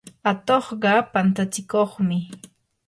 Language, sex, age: Yanahuanca Pasco Quechua, female, 30-39